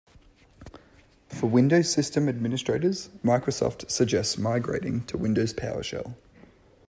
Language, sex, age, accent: English, male, 19-29, Australian English